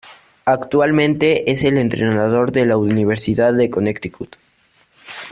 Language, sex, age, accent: Spanish, male, under 19, México